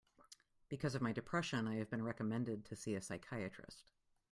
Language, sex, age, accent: English, female, 40-49, United States English